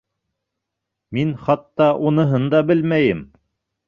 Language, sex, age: Bashkir, male, 30-39